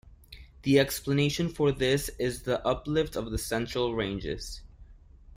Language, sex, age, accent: English, male, 19-29, United States English